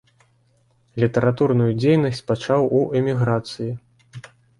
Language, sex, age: Belarusian, male, 30-39